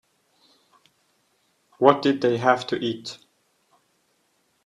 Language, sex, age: English, male, 19-29